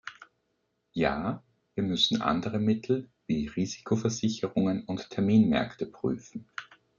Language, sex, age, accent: German, male, 30-39, Österreichisches Deutsch